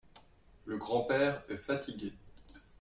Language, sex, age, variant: French, male, 19-29, Français de métropole